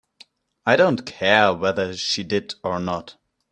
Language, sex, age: English, male, 19-29